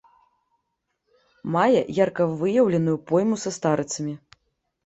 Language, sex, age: Belarusian, female, 19-29